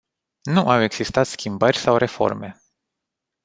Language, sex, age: Romanian, male, 30-39